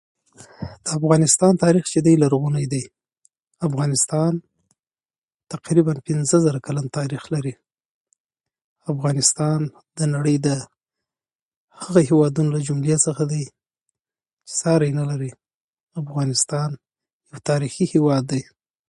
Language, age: Pashto, 30-39